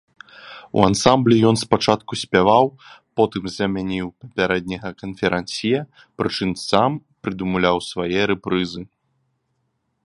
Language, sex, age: Belarusian, male, 19-29